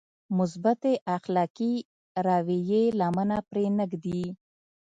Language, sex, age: Pashto, female, 30-39